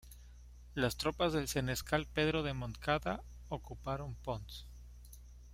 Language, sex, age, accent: Spanish, male, 30-39, México